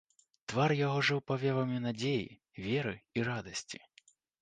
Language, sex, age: Belarusian, male, 19-29